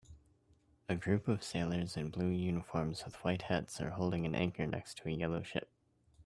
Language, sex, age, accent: English, male, 19-29, United States English